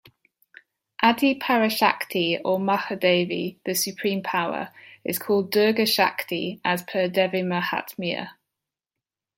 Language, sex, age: English, female, 30-39